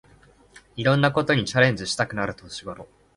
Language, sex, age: Japanese, male, 19-29